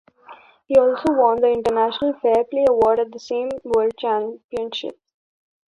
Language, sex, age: English, female, under 19